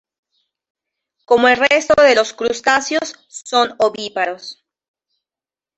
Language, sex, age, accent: Spanish, female, 19-29, Andino-Pacífico: Colombia, Perú, Ecuador, oeste de Bolivia y Venezuela andina